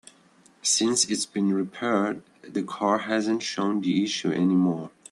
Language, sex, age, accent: English, male, 30-39, United States English